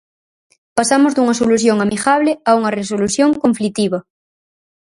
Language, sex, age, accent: Galician, female, under 19, Atlántico (seseo e gheada)